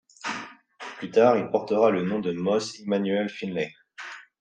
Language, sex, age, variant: French, male, 30-39, Français de métropole